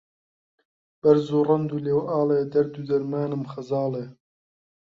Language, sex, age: Central Kurdish, male, 19-29